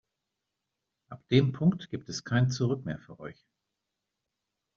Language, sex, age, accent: German, male, 50-59, Deutschland Deutsch